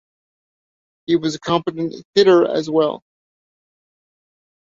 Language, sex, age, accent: English, male, 40-49, Canadian English